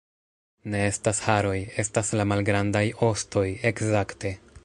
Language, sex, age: Esperanto, male, 30-39